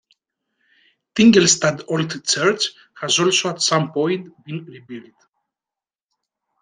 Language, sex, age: English, male, 40-49